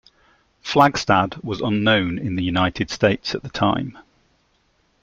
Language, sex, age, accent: English, male, 40-49, England English